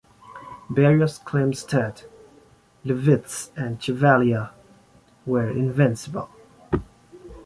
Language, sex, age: English, male, 19-29